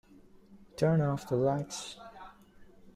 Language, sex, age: English, male, 19-29